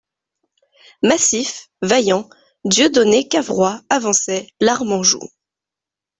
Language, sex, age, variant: French, female, 19-29, Français de métropole